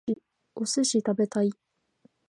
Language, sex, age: Japanese, female, 19-29